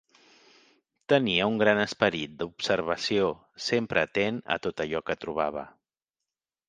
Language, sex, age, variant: Catalan, male, 40-49, Central